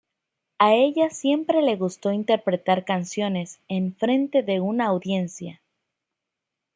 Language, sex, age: Spanish, female, 19-29